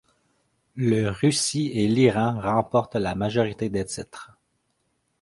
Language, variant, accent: French, Français d'Amérique du Nord, Français du Canada